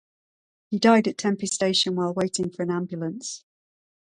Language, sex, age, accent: English, female, 30-39, England English